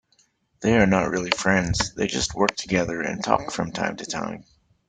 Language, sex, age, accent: English, male, 50-59, Canadian English